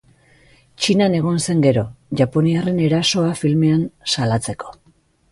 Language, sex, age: Basque, female, 40-49